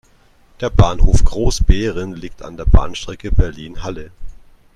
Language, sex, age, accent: German, male, 30-39, Deutschland Deutsch